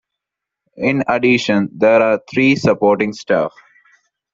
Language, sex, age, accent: English, male, 19-29, India and South Asia (India, Pakistan, Sri Lanka)